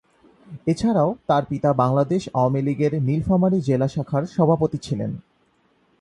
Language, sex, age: Bengali, male, 19-29